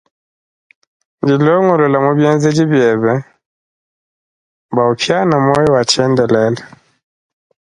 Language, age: Luba-Lulua, 30-39